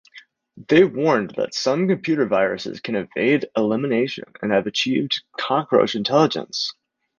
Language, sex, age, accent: English, male, 19-29, United States English